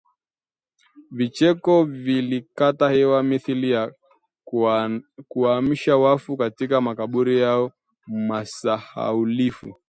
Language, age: Swahili, 19-29